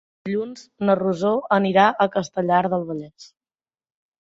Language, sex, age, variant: Catalan, female, 19-29, Central